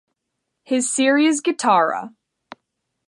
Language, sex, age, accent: English, female, under 19, United States English